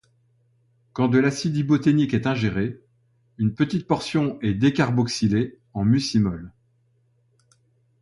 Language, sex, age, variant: French, male, 60-69, Français de métropole